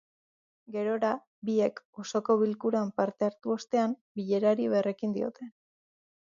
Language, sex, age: Basque, female, 30-39